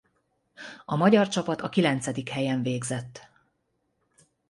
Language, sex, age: Hungarian, female, 50-59